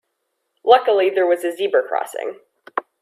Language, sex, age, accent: English, female, 19-29, United States English